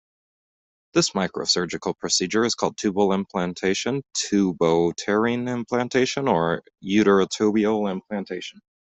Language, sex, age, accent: English, male, 19-29, United States English